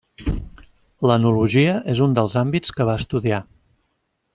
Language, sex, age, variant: Catalan, male, 50-59, Central